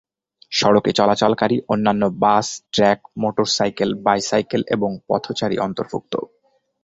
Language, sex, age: Bengali, male, 19-29